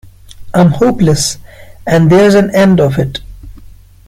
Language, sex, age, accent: English, male, 19-29, India and South Asia (India, Pakistan, Sri Lanka)